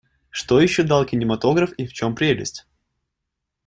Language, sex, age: Russian, male, 19-29